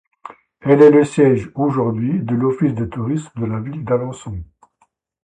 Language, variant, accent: French, Français d'Europe, Français de l'est de la France